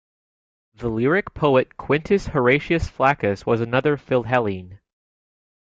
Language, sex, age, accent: English, male, 19-29, United States English